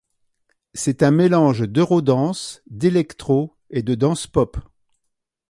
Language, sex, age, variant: French, male, 60-69, Français de métropole